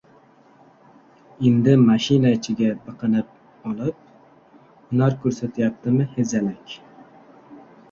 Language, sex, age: Uzbek, male, 19-29